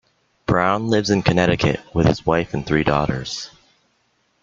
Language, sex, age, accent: English, male, 19-29, United States English